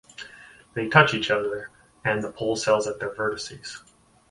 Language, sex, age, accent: English, male, 30-39, Canadian English